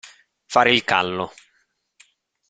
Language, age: Italian, 40-49